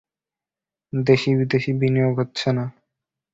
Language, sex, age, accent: Bengali, male, under 19, শুদ্ধ